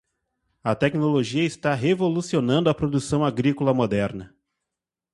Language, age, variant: Portuguese, 30-39, Portuguese (Brasil)